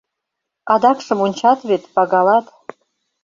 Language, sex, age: Mari, female, 50-59